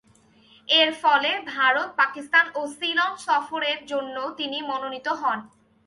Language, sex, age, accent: Bengali, female, 19-29, Bangla